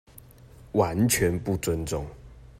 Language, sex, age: Chinese, male, 19-29